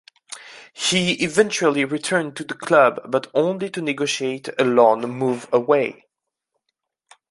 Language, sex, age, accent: English, male, 19-29, England English